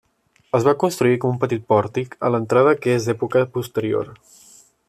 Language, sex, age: Catalan, male, 19-29